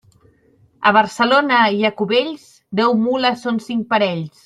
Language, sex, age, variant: Catalan, male, 30-39, Central